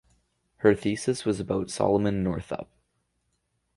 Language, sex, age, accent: English, male, under 19, Canadian English